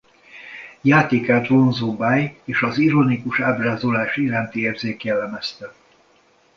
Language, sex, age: Hungarian, male, 60-69